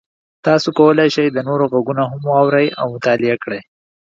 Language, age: Pashto, 19-29